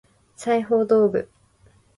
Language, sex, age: Japanese, female, under 19